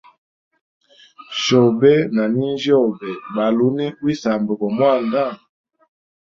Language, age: Hemba, 40-49